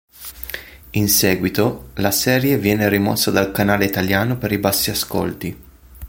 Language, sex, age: Italian, male, 30-39